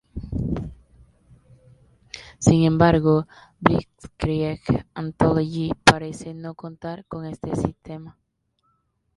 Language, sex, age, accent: Spanish, female, under 19, Caribe: Cuba, Venezuela, Puerto Rico, República Dominicana, Panamá, Colombia caribeña, México caribeño, Costa del golfo de México